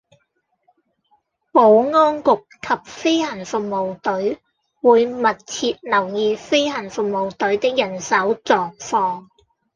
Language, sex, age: Cantonese, female, 30-39